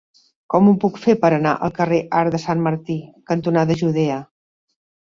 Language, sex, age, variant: Catalan, female, 60-69, Central